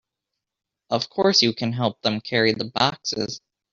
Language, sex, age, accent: English, male, 19-29, United States English